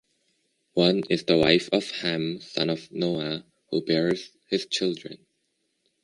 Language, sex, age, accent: English, male, under 19, United States English